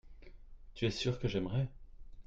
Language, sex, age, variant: French, male, 30-39, Français de métropole